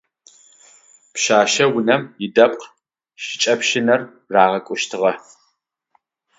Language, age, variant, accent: Adyghe, 40-49, Адыгабзэ (Кирил, пстэумэ зэдыряе), Бжъэдыгъу (Bjeduğ)